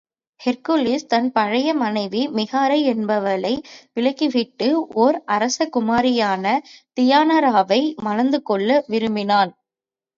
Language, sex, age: Tamil, female, 19-29